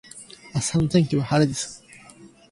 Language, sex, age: Japanese, male, 19-29